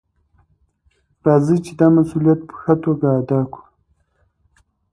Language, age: Pashto, 19-29